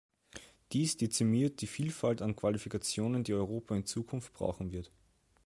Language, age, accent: German, 19-29, Österreichisches Deutsch